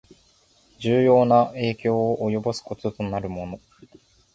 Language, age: Japanese, 19-29